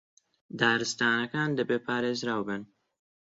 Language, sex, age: Central Kurdish, male, under 19